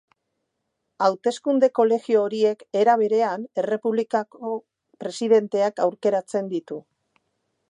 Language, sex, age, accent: Basque, female, 50-59, Erdialdekoa edo Nafarra (Gipuzkoa, Nafarroa)